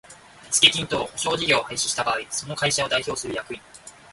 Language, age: Japanese, 19-29